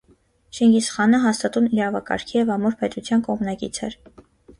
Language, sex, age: Armenian, female, 19-29